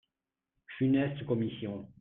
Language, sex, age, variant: French, male, 50-59, Français de métropole